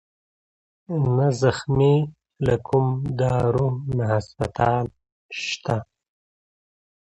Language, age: Pashto, 30-39